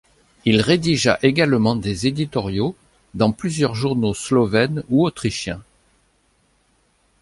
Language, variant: French, Français de métropole